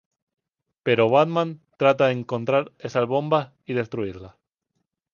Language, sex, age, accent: Spanish, male, 19-29, España: Islas Canarias